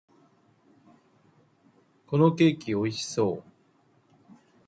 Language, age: Japanese, 30-39